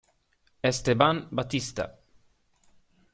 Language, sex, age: Italian, male, under 19